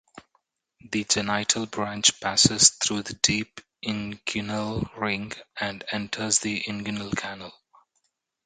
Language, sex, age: English, male, 30-39